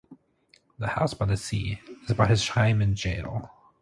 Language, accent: English, United States English